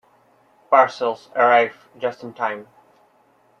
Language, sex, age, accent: English, male, 19-29, United States English